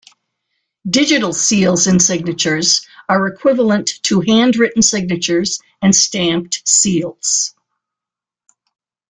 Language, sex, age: English, female, 80-89